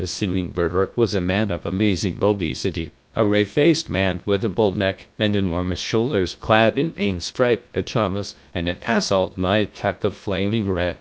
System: TTS, GlowTTS